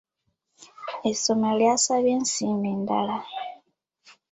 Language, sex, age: Ganda, female, under 19